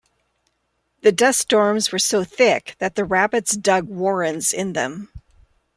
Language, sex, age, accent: English, female, 50-59, United States English